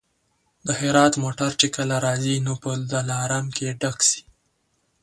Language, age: Pashto, 19-29